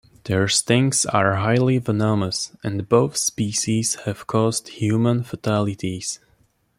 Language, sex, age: English, male, under 19